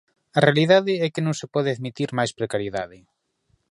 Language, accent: Galician, Oriental (común en zona oriental)